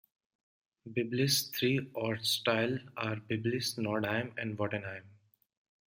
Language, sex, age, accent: English, male, 19-29, India and South Asia (India, Pakistan, Sri Lanka)